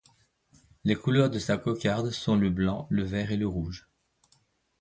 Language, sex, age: French, male, 50-59